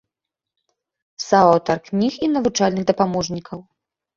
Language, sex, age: Belarusian, female, 19-29